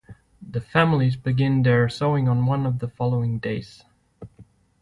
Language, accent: English, United States English